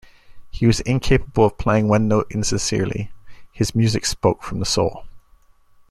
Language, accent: English, United States English